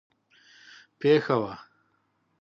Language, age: Pashto, 40-49